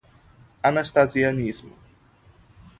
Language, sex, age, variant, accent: Portuguese, male, 19-29, Portuguese (Brasil), Nordestino